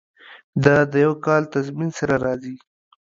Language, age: Pashto, 19-29